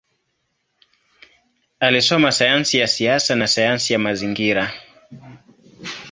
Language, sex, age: Swahili, male, 19-29